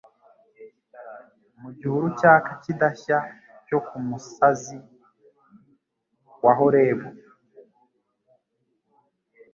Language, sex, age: Kinyarwanda, male, 30-39